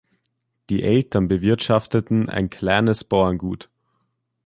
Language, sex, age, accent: German, male, under 19, Österreichisches Deutsch